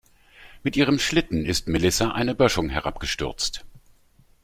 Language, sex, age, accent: German, male, 50-59, Deutschland Deutsch